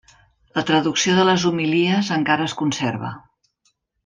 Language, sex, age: Catalan, female, 60-69